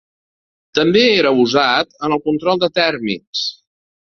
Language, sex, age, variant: Catalan, male, 50-59, Central